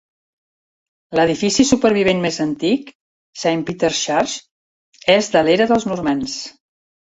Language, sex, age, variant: Catalan, female, 70-79, Central